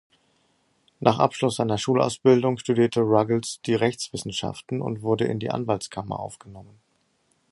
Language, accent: German, Norddeutsch